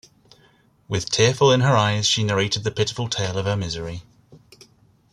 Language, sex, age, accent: English, male, 30-39, England English